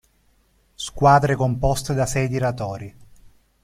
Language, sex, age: Italian, male, 30-39